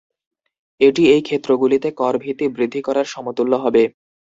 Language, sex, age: Bengali, male, 19-29